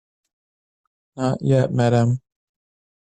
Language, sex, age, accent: English, male, 19-29, United States English